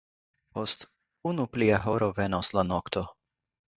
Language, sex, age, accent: Esperanto, male, 30-39, Internacia